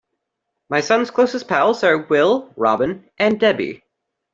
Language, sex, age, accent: English, male, under 19, United States English